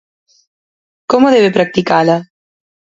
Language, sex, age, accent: Galician, female, 19-29, Oriental (común en zona oriental); Normativo (estándar)